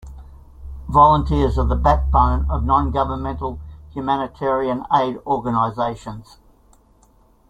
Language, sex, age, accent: English, male, 70-79, Australian English